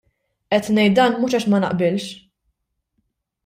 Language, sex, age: Maltese, female, 19-29